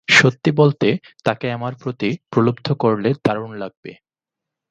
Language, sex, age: Bengali, male, 19-29